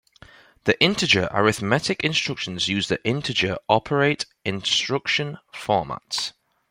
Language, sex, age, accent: English, male, 19-29, England English